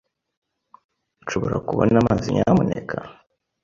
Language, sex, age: Kinyarwanda, male, under 19